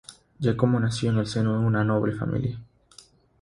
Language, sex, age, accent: Spanish, male, under 19, Andino-Pacífico: Colombia, Perú, Ecuador, oeste de Bolivia y Venezuela andina; Rioplatense: Argentina, Uruguay, este de Bolivia, Paraguay